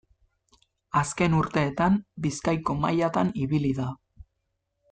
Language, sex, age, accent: Basque, male, 19-29, Mendebalekoa (Araba, Bizkaia, Gipuzkoako mendebaleko herri batzuk)